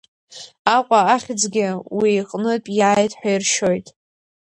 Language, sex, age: Abkhazian, female, under 19